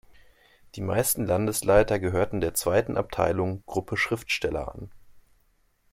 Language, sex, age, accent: German, male, 19-29, Deutschland Deutsch